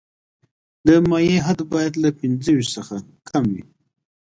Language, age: Pashto, 40-49